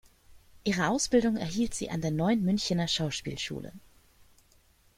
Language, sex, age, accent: German, female, 30-39, Deutschland Deutsch